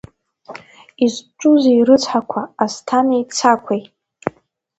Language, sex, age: Abkhazian, female, under 19